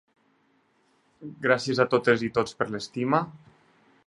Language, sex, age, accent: Catalan, male, 30-39, Tortosí